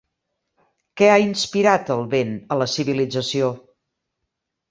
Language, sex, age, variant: Catalan, female, 60-69, Central